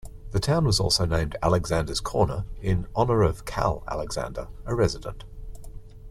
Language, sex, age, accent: English, male, 40-49, Australian English